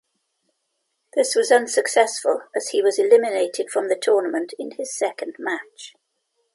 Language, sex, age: English, female, 70-79